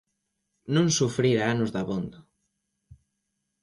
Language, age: Galician, 19-29